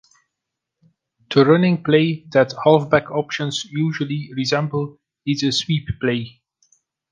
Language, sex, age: English, male, 40-49